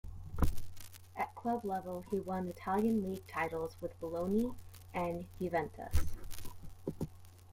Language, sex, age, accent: English, female, 30-39, United States English